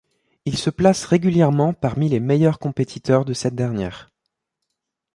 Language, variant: French, Français de métropole